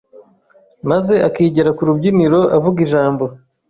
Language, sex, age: Kinyarwanda, male, 30-39